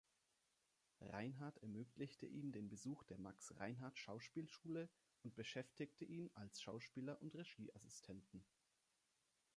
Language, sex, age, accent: German, male, 19-29, Deutschland Deutsch